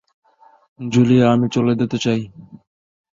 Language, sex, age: Bengali, male, 19-29